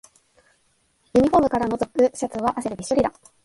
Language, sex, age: Japanese, female, 19-29